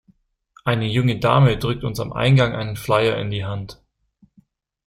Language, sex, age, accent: German, male, 19-29, Deutschland Deutsch